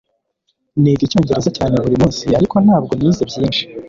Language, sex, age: Kinyarwanda, male, 19-29